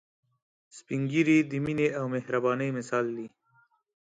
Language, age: Pashto, 19-29